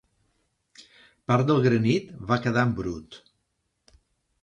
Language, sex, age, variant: Catalan, male, 60-69, Central